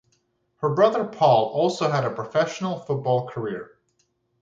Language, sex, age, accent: English, male, 19-29, United States English